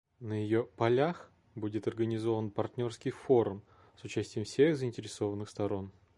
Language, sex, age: Russian, male, 30-39